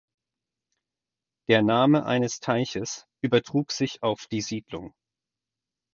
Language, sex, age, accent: German, male, 40-49, Deutschland Deutsch